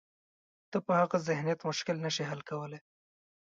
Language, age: Pashto, 19-29